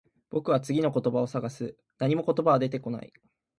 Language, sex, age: Japanese, male, 19-29